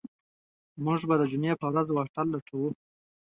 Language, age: Pashto, 19-29